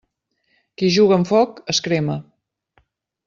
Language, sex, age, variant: Catalan, female, 50-59, Central